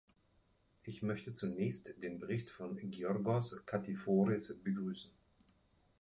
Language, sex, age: German, male, 50-59